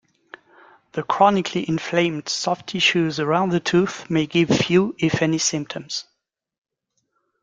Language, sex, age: English, male, 30-39